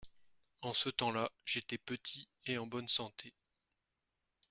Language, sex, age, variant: French, male, 19-29, Français de métropole